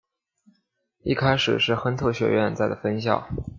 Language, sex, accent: Chinese, male, 出生地：湖北省